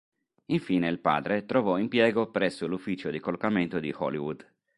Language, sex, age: Italian, male, 40-49